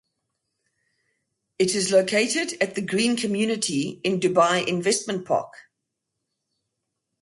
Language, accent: English, Southern African (South Africa, Zimbabwe, Namibia)